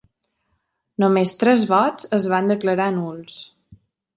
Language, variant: Catalan, Balear